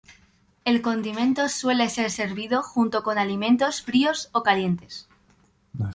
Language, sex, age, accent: Spanish, female, under 19, España: Norte peninsular (Asturias, Castilla y León, Cantabria, País Vasco, Navarra, Aragón, La Rioja, Guadalajara, Cuenca)